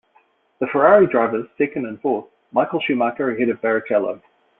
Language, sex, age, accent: English, male, 40-49, New Zealand English